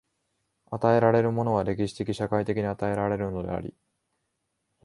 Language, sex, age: Japanese, male, 19-29